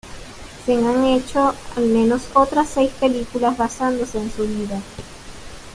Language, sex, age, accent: Spanish, female, 30-39, Caribe: Cuba, Venezuela, Puerto Rico, República Dominicana, Panamá, Colombia caribeña, México caribeño, Costa del golfo de México